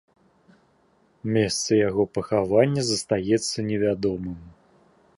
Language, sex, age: Belarusian, male, 40-49